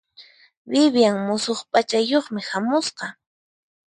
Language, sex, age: Puno Quechua, female, 19-29